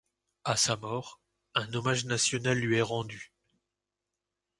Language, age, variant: French, 40-49, Français de métropole